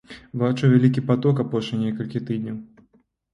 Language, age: Belarusian, 19-29